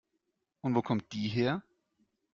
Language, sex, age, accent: German, male, 30-39, Deutschland Deutsch